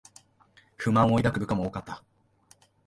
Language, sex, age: Japanese, male, 19-29